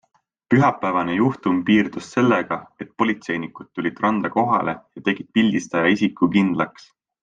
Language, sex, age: Estonian, male, 19-29